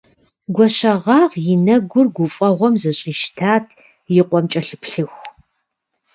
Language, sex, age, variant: Kabardian, female, 50-59, Адыгэбзэ (Къэбэрдей, Кирил, псоми зэдай)